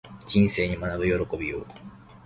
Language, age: Japanese, 19-29